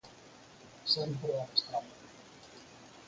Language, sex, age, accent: Galician, male, 50-59, Normativo (estándar)